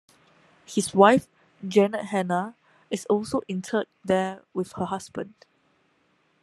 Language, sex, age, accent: English, female, 19-29, Singaporean English